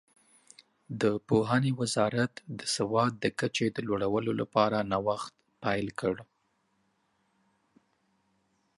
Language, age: Pashto, 30-39